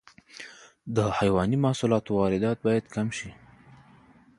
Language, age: Pashto, 30-39